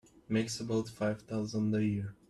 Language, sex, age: English, male, 19-29